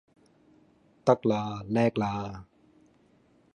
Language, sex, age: Cantonese, male, 40-49